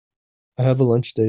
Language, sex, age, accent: English, male, 19-29, United States English